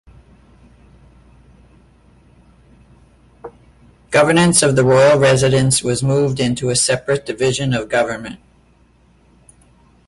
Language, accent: English, United States English